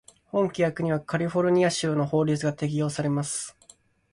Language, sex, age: Japanese, male, 19-29